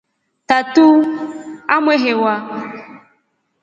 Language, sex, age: Rombo, female, 30-39